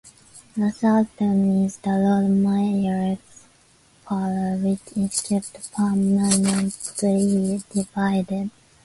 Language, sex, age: English, female, 19-29